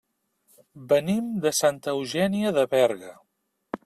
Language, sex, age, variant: Catalan, male, 50-59, Central